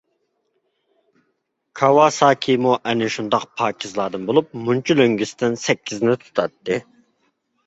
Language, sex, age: Uyghur, male, 19-29